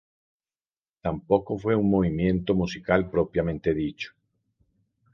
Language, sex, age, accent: Spanish, male, 40-49, Andino-Pacífico: Colombia, Perú, Ecuador, oeste de Bolivia y Venezuela andina